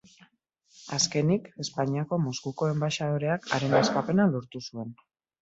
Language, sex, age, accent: Basque, female, 30-39, Mendebalekoa (Araba, Bizkaia, Gipuzkoako mendebaleko herri batzuk)